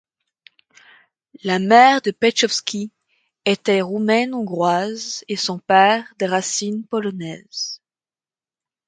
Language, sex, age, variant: French, female, under 19, Français de métropole